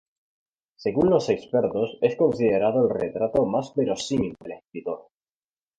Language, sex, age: Spanish, male, 19-29